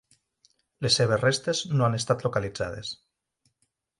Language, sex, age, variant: Catalan, male, 40-49, Nord-Occidental